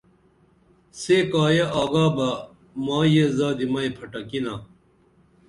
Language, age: Dameli, 40-49